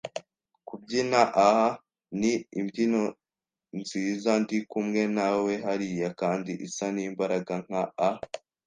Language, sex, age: Kinyarwanda, male, under 19